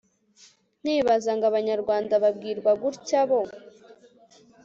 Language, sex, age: Kinyarwanda, female, 19-29